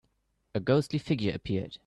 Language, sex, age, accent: English, male, under 19, England English